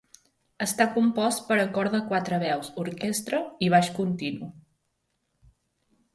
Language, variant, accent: Catalan, Central, central